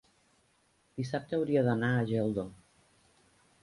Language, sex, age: Catalan, female, 50-59